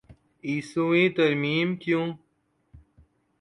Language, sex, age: Urdu, male, 19-29